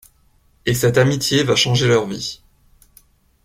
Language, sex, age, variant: French, male, 19-29, Français de métropole